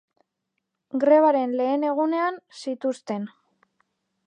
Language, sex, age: Basque, female, 19-29